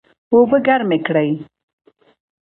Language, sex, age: Pashto, female, 19-29